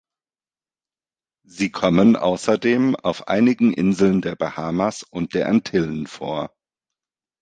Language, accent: German, Deutschland Deutsch